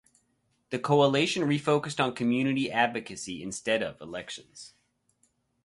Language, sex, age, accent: English, male, 30-39, United States English